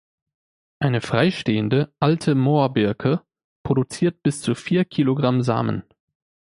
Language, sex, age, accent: German, male, 19-29, Deutschland Deutsch